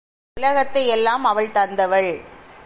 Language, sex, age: Tamil, female, 40-49